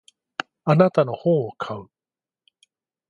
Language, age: Japanese, 50-59